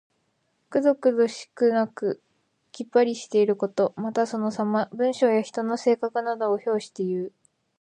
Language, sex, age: Japanese, female, 19-29